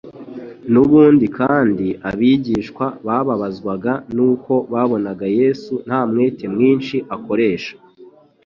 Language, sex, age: Kinyarwanda, male, 19-29